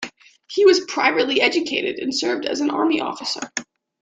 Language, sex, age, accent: English, female, under 19, United States English